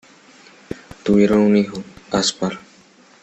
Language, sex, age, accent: Spanish, male, under 19, Andino-Pacífico: Colombia, Perú, Ecuador, oeste de Bolivia y Venezuela andina